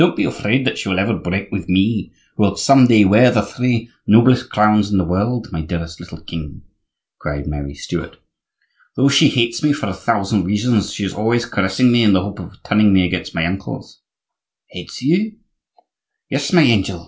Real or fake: real